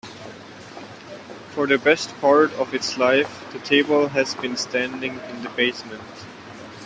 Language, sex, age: English, male, 19-29